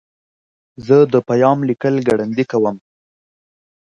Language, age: Pashto, 19-29